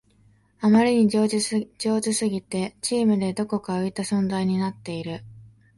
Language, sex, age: Japanese, female, 19-29